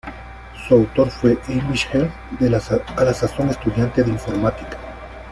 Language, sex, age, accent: Spanish, male, 40-49, Andino-Pacífico: Colombia, Perú, Ecuador, oeste de Bolivia y Venezuela andina